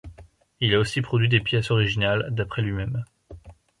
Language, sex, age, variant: French, male, 19-29, Français de métropole